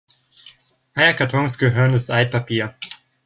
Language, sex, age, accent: German, male, under 19, Deutschland Deutsch